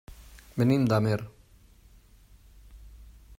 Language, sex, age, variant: Catalan, male, 60-69, Nord-Occidental